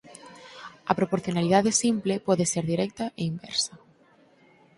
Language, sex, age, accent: Galician, female, under 19, Normativo (estándar)